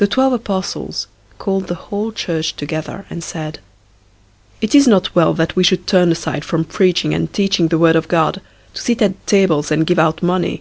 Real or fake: real